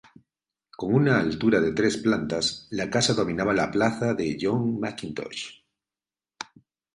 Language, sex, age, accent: Spanish, male, 50-59, Caribe: Cuba, Venezuela, Puerto Rico, República Dominicana, Panamá, Colombia caribeña, México caribeño, Costa del golfo de México